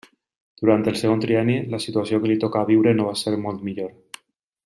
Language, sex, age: Catalan, male, 30-39